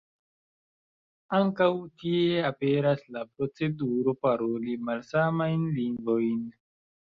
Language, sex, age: Esperanto, male, 19-29